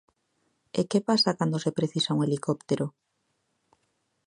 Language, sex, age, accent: Galician, female, 19-29, Normativo (estándar)